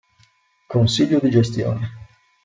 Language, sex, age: Italian, male, 40-49